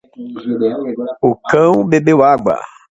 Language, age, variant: Portuguese, 40-49, Portuguese (Brasil)